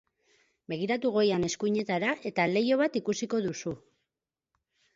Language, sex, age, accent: Basque, female, 40-49, Mendebalekoa (Araba, Bizkaia, Gipuzkoako mendebaleko herri batzuk)